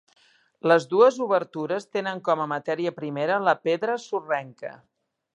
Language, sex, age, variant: Catalan, female, 50-59, Central